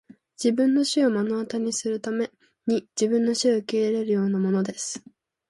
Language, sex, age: Japanese, female, under 19